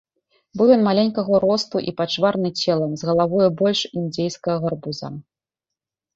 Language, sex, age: Belarusian, female, 30-39